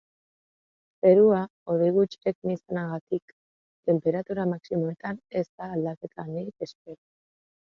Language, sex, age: Basque, female, 19-29